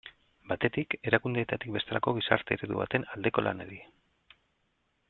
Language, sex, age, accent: Basque, male, 30-39, Mendebalekoa (Araba, Bizkaia, Gipuzkoako mendebaleko herri batzuk)